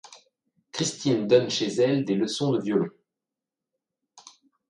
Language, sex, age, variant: French, male, 19-29, Français de métropole